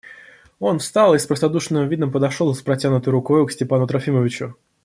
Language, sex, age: Russian, male, 19-29